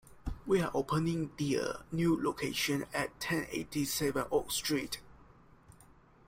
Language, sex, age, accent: English, male, 19-29, Malaysian English